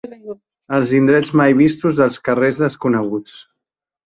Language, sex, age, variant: Catalan, female, 40-49, Central